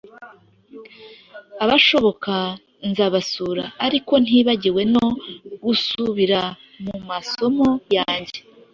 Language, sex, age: Kinyarwanda, female, 30-39